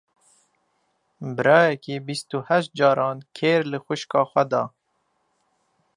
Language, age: Kurdish, 19-29